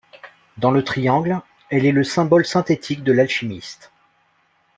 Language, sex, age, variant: French, male, 30-39, Français de métropole